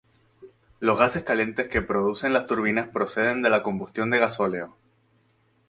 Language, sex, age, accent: Spanish, male, 19-29, España: Islas Canarias